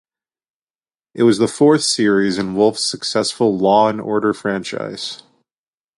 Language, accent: English, United States English